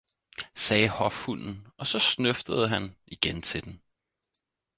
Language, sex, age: Danish, male, 19-29